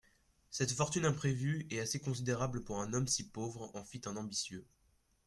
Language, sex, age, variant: French, male, under 19, Français de métropole